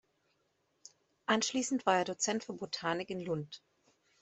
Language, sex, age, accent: German, female, 30-39, Deutschland Deutsch